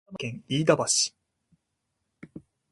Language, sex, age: Japanese, male, 19-29